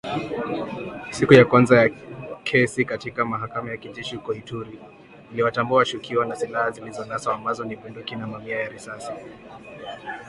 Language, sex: Swahili, male